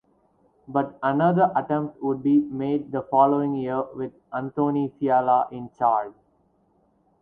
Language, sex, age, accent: English, male, 19-29, India and South Asia (India, Pakistan, Sri Lanka)